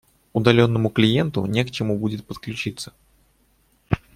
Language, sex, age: Russian, male, 19-29